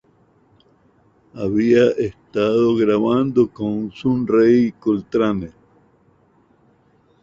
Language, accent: Spanish, Andino-Pacífico: Colombia, Perú, Ecuador, oeste de Bolivia y Venezuela andina